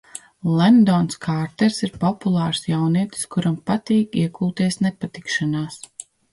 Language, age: Latvian, 30-39